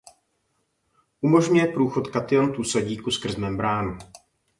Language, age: Czech, 40-49